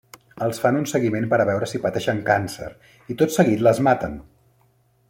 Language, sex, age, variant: Catalan, male, 40-49, Central